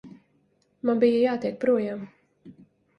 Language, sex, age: Latvian, female, 30-39